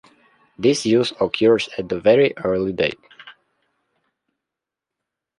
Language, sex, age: English, male, under 19